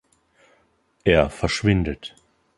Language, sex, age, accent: German, male, 30-39, Deutschland Deutsch